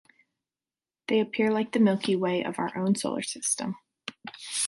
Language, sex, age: English, female, 19-29